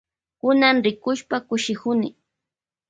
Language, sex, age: Loja Highland Quichua, female, 19-29